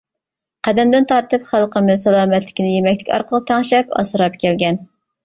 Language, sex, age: Uyghur, female, 19-29